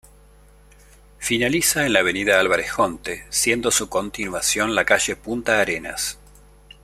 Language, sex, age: Spanish, male, 50-59